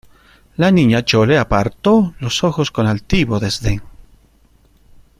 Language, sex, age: Spanish, male, 30-39